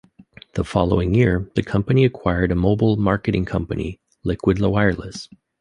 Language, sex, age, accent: English, male, 30-39, United States English